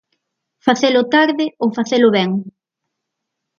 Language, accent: Galician, Atlántico (seseo e gheada)